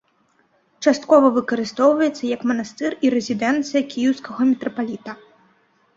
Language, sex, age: Belarusian, female, under 19